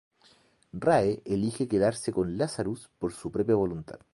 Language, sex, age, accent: Spanish, male, 30-39, Chileno: Chile, Cuyo